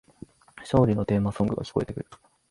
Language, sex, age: Japanese, male, 19-29